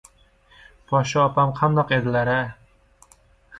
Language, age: Uzbek, 19-29